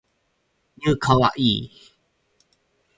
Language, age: Japanese, 19-29